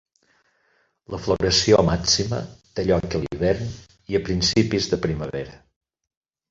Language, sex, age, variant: Catalan, male, 60-69, Balear